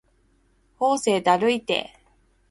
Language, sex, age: Japanese, female, 40-49